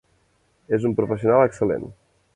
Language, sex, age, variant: Catalan, male, 19-29, Central